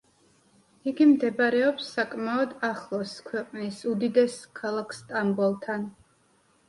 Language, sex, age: Georgian, female, 19-29